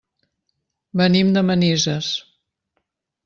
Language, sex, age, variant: Catalan, female, 50-59, Central